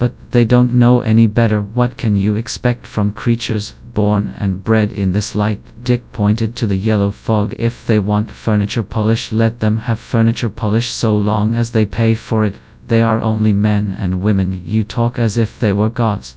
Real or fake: fake